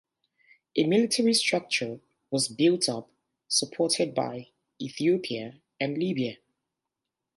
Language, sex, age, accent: English, female, 30-39, England English